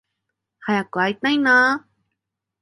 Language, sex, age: Japanese, female, 19-29